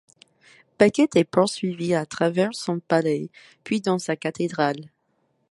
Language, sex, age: French, female, 19-29